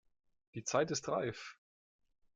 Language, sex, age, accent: German, male, 19-29, Deutschland Deutsch